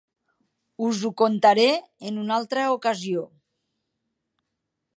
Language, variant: Catalan, Nord-Occidental